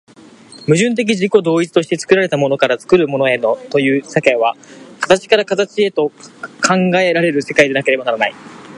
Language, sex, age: Japanese, male, 19-29